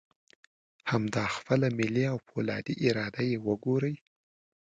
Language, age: Pashto, 19-29